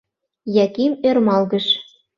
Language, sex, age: Mari, female, 19-29